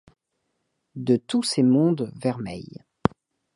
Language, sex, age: French, male, under 19